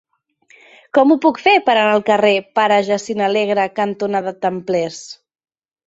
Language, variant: Catalan, Central